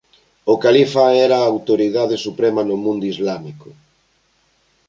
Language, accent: Galician, Normativo (estándar)